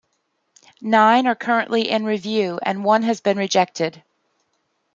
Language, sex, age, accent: English, female, 50-59, United States English